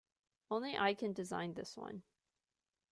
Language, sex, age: English, female, 19-29